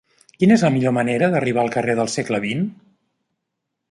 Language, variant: Catalan, Central